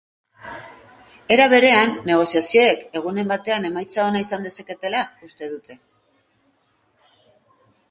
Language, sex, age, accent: Basque, female, 40-49, Mendebalekoa (Araba, Bizkaia, Gipuzkoako mendebaleko herri batzuk)